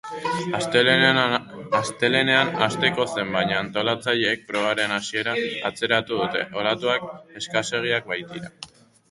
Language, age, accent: Basque, under 19, Erdialdekoa edo Nafarra (Gipuzkoa, Nafarroa)